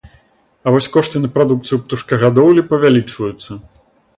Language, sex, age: Belarusian, male, 30-39